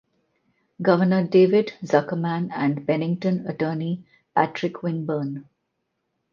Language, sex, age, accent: English, female, 40-49, India and South Asia (India, Pakistan, Sri Lanka)